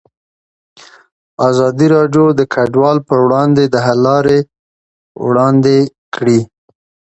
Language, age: Pashto, 30-39